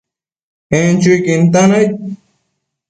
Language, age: Matsés, under 19